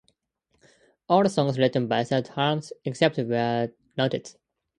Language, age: English, under 19